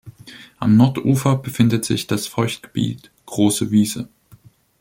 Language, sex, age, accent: German, male, 19-29, Deutschland Deutsch